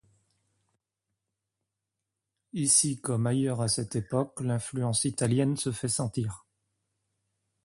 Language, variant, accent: French, Français de métropole, Français de l'ouest de la France